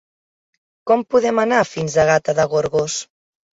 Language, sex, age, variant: Catalan, female, 30-39, Central